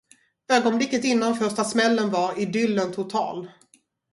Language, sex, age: Swedish, female, 40-49